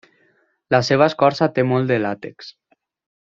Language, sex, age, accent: Catalan, male, 19-29, valencià